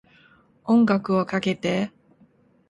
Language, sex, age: Japanese, female, 19-29